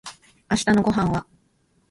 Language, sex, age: Japanese, female, 19-29